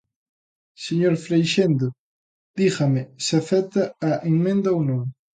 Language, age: Galician, 19-29